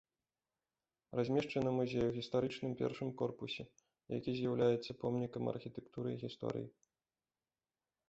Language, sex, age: Belarusian, male, 30-39